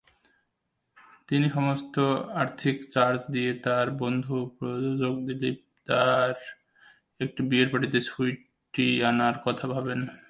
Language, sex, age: Bengali, male, 30-39